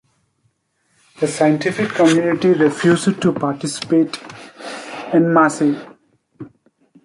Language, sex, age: English, male, 19-29